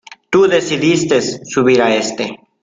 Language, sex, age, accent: Spanish, male, 19-29, México